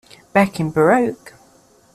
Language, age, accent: English, under 19, England English